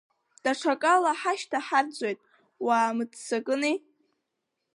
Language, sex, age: Abkhazian, female, under 19